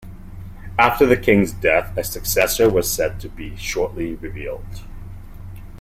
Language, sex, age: English, male, 40-49